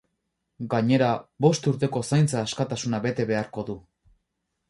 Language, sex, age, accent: Basque, male, 19-29, Mendebalekoa (Araba, Bizkaia, Gipuzkoako mendebaleko herri batzuk)